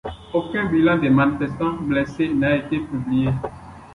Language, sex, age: French, male, 19-29